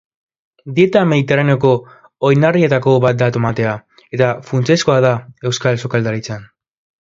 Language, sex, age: Basque, male, under 19